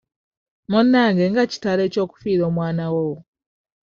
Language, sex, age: Ganda, female, 19-29